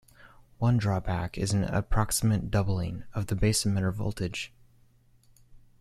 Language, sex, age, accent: English, male, 19-29, United States English